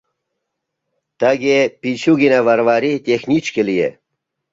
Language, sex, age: Mari, male, 40-49